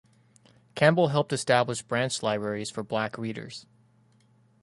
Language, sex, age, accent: English, male, 19-29, United States English